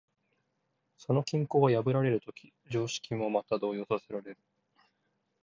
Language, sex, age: Japanese, male, under 19